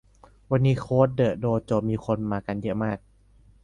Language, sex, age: Thai, male, 19-29